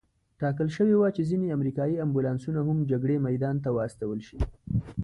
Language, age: Pashto, 30-39